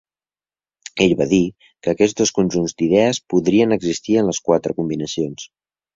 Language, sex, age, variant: Catalan, male, under 19, Central